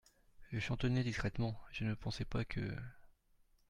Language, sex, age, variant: French, male, 40-49, Français de métropole